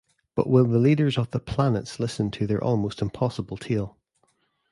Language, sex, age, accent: English, male, 40-49, Northern Irish